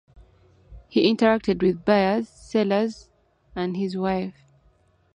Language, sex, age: English, female, 30-39